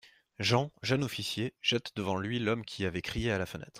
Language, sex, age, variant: French, male, 30-39, Français de métropole